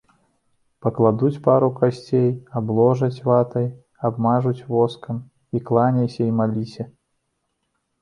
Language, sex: Belarusian, male